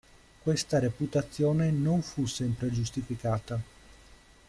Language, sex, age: Italian, male, 30-39